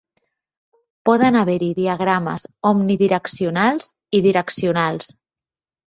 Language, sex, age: Catalan, female, 30-39